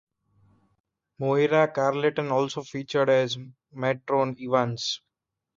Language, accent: English, India and South Asia (India, Pakistan, Sri Lanka)